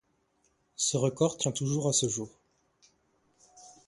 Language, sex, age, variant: French, male, 19-29, Français de métropole